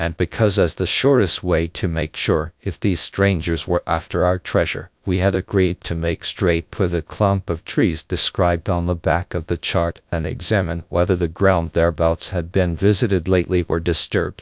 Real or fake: fake